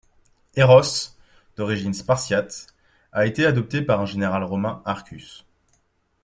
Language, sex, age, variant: French, male, 19-29, Français de métropole